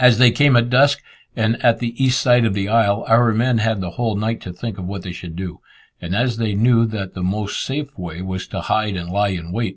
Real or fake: real